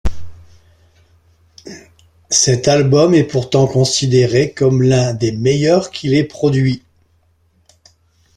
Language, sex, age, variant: French, male, 70-79, Français de métropole